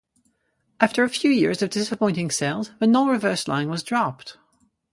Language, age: English, 19-29